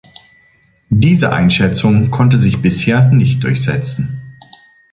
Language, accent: German, Deutschland Deutsch